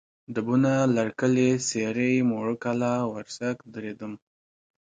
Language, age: Pashto, 19-29